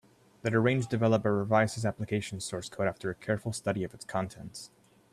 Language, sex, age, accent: English, male, under 19, United States English